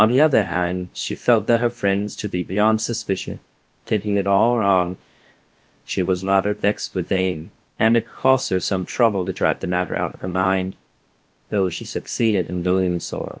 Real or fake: fake